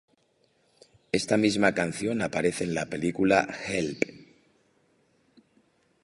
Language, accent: Spanish, España: Centro-Sur peninsular (Madrid, Toledo, Castilla-La Mancha)